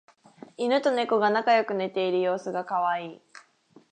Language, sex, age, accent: Japanese, female, 19-29, 関東